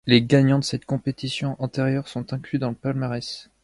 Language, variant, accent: French, Français de métropole, Parisien